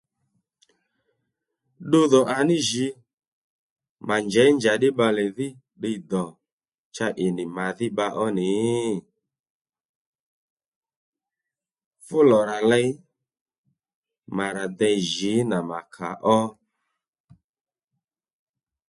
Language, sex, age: Lendu, male, 30-39